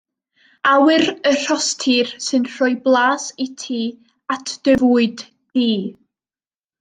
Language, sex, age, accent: Welsh, female, under 19, Y Deyrnas Unedig Cymraeg